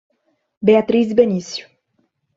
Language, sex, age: Portuguese, female, 19-29